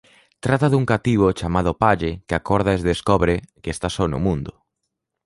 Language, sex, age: Galician, male, under 19